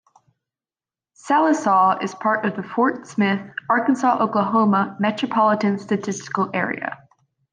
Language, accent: English, United States English